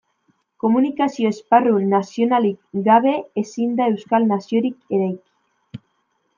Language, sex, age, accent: Basque, female, 19-29, Mendebalekoa (Araba, Bizkaia, Gipuzkoako mendebaleko herri batzuk)